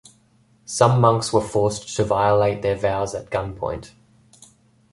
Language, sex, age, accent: English, male, 19-29, Australian English